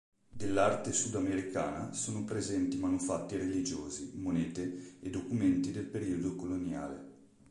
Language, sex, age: Italian, male, 30-39